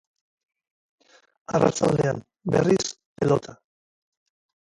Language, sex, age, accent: Basque, male, 50-59, Mendebalekoa (Araba, Bizkaia, Gipuzkoako mendebaleko herri batzuk)